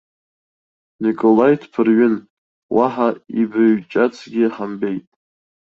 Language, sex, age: Abkhazian, male, 19-29